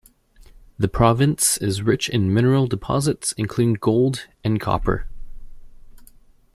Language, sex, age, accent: English, male, 19-29, Canadian English